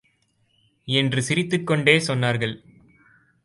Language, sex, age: Tamil, male, 19-29